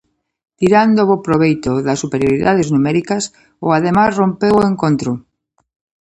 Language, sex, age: Galician, female, 50-59